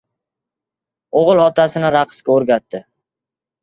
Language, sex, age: Uzbek, male, 19-29